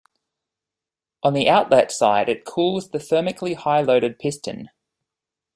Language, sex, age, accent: English, male, 19-29, Australian English